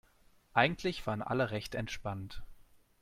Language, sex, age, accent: German, male, 19-29, Deutschland Deutsch